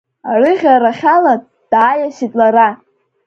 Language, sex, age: Abkhazian, female, under 19